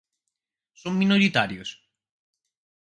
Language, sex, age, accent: Galician, male, 19-29, Oriental (común en zona oriental); Normativo (estándar)